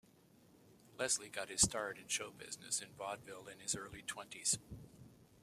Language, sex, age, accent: English, male, 60-69, United States English